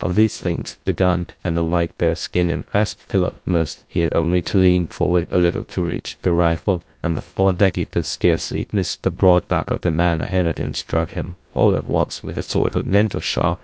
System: TTS, GlowTTS